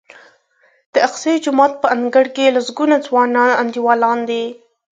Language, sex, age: Pashto, female, under 19